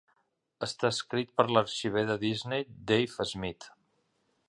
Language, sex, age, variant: Catalan, male, 50-59, Central